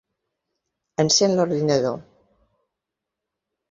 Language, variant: Catalan, Balear